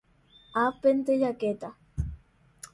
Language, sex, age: Guarani, female, under 19